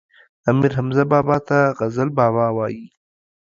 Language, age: Pashto, 19-29